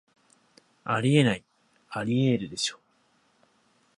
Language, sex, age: Japanese, male, 19-29